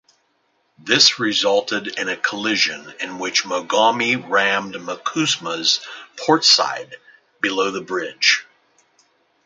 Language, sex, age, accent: English, male, 50-59, United States English